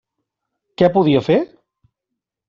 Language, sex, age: Catalan, male, 40-49